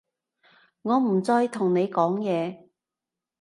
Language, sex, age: Cantonese, female, 30-39